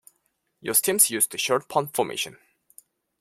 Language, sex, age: English, male, 19-29